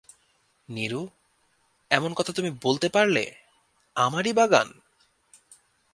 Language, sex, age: Bengali, male, 19-29